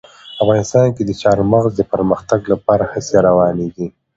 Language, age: Pashto, 19-29